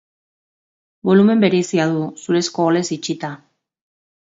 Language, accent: Basque, Mendebalekoa (Araba, Bizkaia, Gipuzkoako mendebaleko herri batzuk)